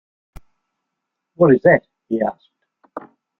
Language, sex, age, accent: English, male, 70-79, Australian English